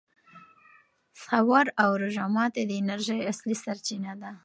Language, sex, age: Pashto, female, 19-29